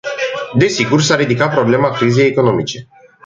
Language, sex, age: Romanian, male, 19-29